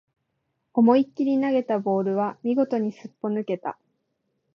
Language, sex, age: Japanese, female, 19-29